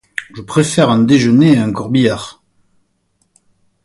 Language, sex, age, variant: French, male, 50-59, Français de métropole